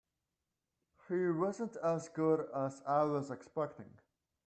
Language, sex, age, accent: English, male, 30-39, United States English